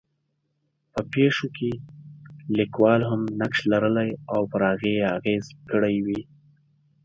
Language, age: Pashto, 19-29